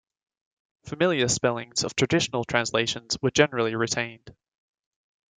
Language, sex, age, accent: English, male, 19-29, Australian English